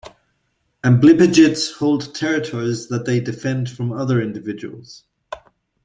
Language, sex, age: English, male, 40-49